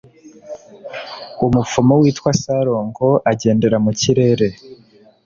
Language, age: Kinyarwanda, 19-29